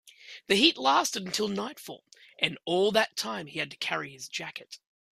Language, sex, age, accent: English, male, 40-49, Australian English